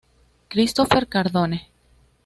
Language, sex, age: Spanish, female, 19-29